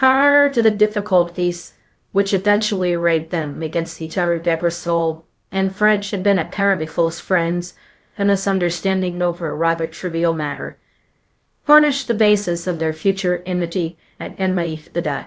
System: TTS, VITS